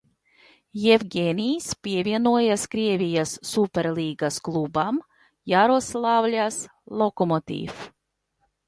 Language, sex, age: Latvian, female, 40-49